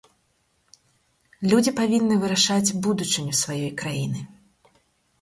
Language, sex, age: Belarusian, female, 30-39